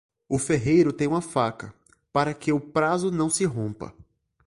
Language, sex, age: Portuguese, male, 19-29